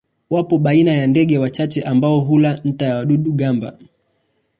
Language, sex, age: Swahili, male, 19-29